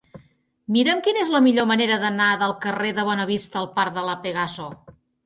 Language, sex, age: Catalan, female, 50-59